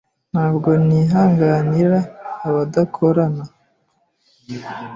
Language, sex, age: Kinyarwanda, female, 30-39